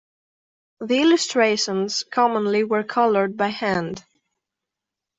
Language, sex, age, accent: English, female, 19-29, United States English